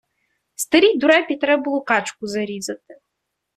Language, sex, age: Ukrainian, female, 30-39